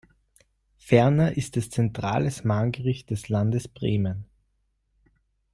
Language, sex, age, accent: German, male, 19-29, Österreichisches Deutsch